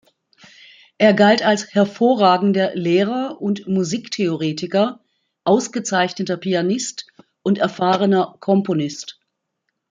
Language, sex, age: German, female, 50-59